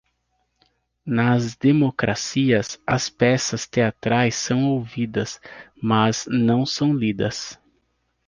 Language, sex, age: Portuguese, male, 30-39